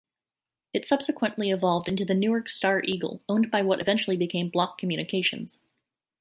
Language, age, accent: English, 30-39, United States English